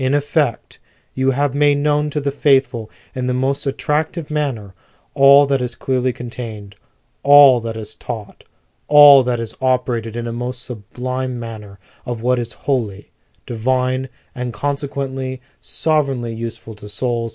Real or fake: real